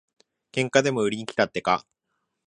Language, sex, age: Japanese, male, 19-29